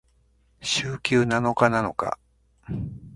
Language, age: Japanese, 50-59